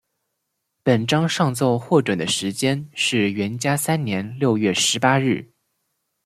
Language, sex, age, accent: Chinese, male, 19-29, 出生地：湖北省